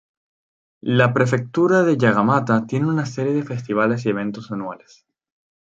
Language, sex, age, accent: Spanish, male, 19-29, España: Islas Canarias